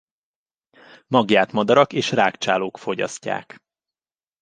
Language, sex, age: Hungarian, male, 30-39